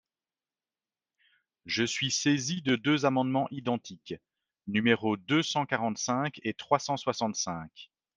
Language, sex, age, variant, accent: French, male, 40-49, Français d'Europe, Français de Belgique